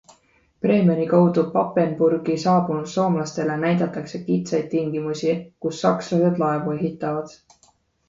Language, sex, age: Estonian, female, 19-29